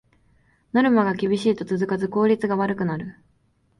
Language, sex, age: Japanese, female, 19-29